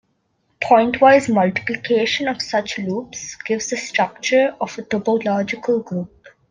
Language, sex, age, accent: English, female, 19-29, India and South Asia (India, Pakistan, Sri Lanka)